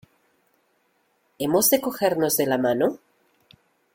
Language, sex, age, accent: Spanish, female, 40-49, América central